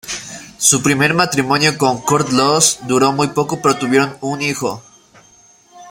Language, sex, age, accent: Spanish, male, 19-29, Andino-Pacífico: Colombia, Perú, Ecuador, oeste de Bolivia y Venezuela andina